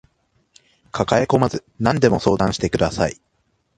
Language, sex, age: Japanese, male, 30-39